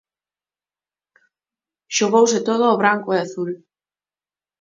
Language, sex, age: Galician, female, 30-39